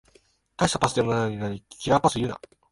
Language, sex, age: Japanese, male, 19-29